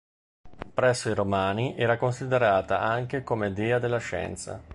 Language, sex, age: Italian, male, 50-59